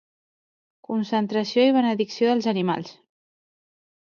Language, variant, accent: Catalan, Central, central